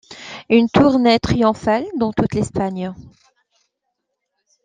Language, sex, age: French, female, 30-39